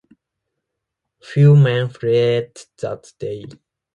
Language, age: English, 19-29